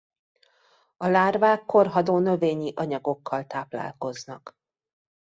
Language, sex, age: Hungarian, female, 30-39